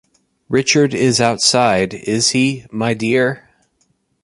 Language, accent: English, United States English